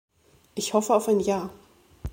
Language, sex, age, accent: German, female, 40-49, Deutschland Deutsch